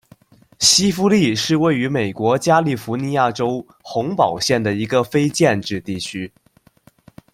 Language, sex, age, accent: Chinese, male, under 19, 出生地：江西省